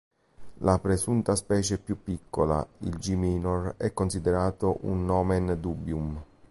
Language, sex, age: Italian, male, 30-39